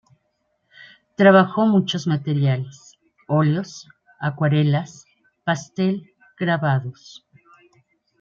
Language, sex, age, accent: Spanish, female, 50-59, México